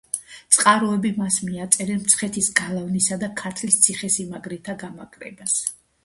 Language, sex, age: Georgian, female, 60-69